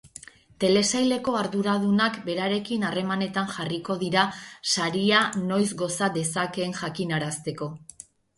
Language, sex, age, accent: Basque, female, 50-59, Erdialdekoa edo Nafarra (Gipuzkoa, Nafarroa)